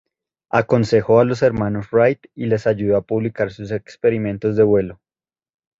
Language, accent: Spanish, Andino-Pacífico: Colombia, Perú, Ecuador, oeste de Bolivia y Venezuela andina